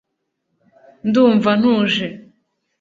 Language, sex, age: Kinyarwanda, female, 19-29